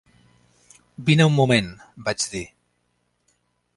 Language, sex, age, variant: Catalan, male, 19-29, Central